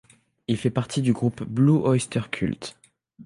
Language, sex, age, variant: French, male, under 19, Français de métropole